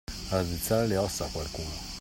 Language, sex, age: Italian, male, 50-59